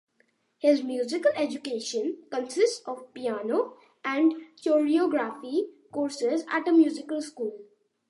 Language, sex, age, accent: English, male, under 19, India and South Asia (India, Pakistan, Sri Lanka)